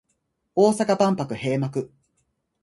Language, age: Japanese, 19-29